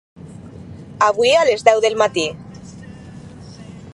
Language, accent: Catalan, valencià